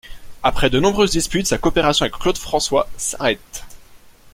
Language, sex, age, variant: French, male, 19-29, Français de métropole